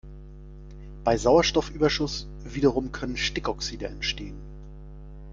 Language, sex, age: German, male, 30-39